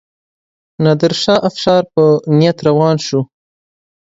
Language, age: Pashto, 19-29